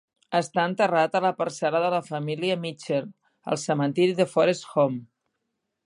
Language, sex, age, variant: Catalan, female, 50-59, Central